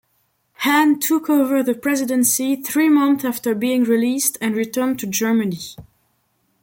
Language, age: English, 19-29